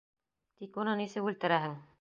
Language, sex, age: Bashkir, female, 40-49